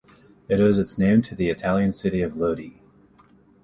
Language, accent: English, United States English